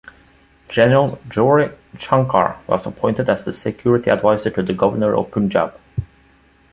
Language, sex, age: English, male, 30-39